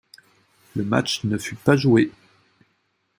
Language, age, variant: French, 30-39, Français de métropole